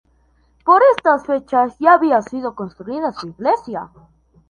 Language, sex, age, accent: Spanish, male, under 19, Andino-Pacífico: Colombia, Perú, Ecuador, oeste de Bolivia y Venezuela andina